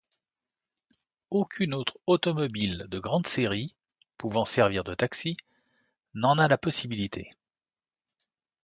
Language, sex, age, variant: French, male, 50-59, Français de métropole